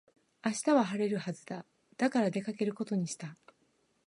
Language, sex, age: Japanese, female, 50-59